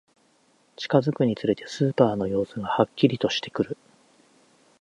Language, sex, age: Japanese, male, 40-49